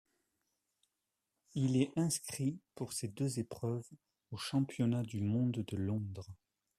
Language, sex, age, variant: French, male, 40-49, Français de métropole